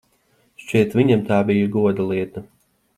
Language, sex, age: Latvian, male, 19-29